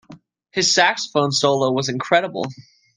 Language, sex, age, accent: English, male, 19-29, United States English